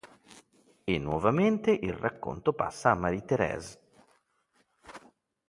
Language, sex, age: Italian, male, 40-49